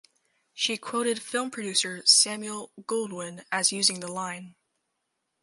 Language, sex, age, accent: English, female, under 19, United States English